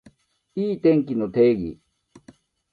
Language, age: Japanese, 60-69